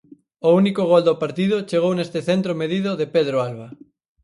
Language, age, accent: Galician, 19-29, Atlántico (seseo e gheada)